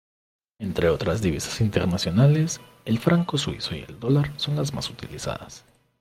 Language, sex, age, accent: Spanish, male, 19-29, Andino-Pacífico: Colombia, Perú, Ecuador, oeste de Bolivia y Venezuela andina